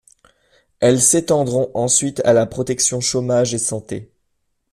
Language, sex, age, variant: French, male, 19-29, Français de métropole